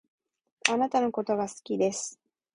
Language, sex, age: Japanese, female, 19-29